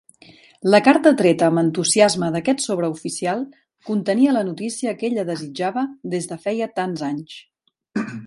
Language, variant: Catalan, Central